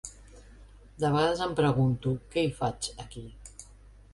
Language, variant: Catalan, Central